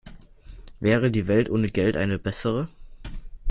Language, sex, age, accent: German, male, under 19, Deutschland Deutsch